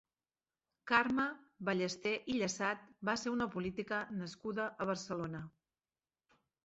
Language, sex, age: Catalan, female, 40-49